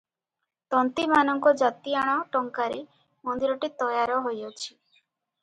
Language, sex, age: Odia, female, 19-29